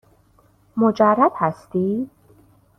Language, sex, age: Persian, female, 19-29